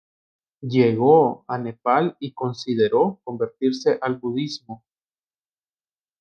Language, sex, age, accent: Spanish, male, 19-29, América central